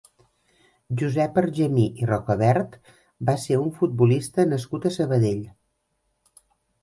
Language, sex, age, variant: Catalan, female, 50-59, Central